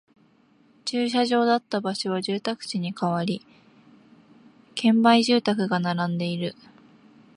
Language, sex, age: Japanese, female, 19-29